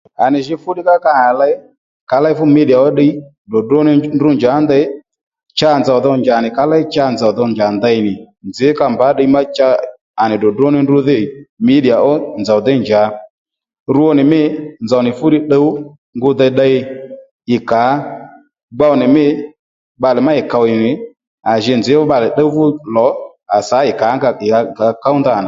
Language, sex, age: Lendu, male, 30-39